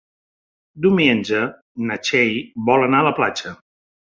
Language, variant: Catalan, Central